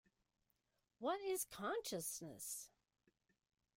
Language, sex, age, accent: English, female, 60-69, United States English